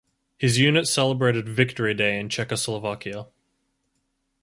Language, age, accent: English, 19-29, Australian English